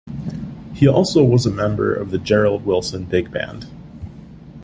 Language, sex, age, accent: English, male, 19-29, United States English